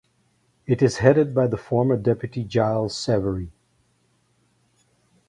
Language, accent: English, United States English